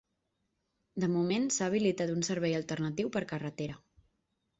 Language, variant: Catalan, Central